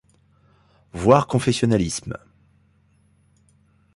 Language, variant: French, Français de métropole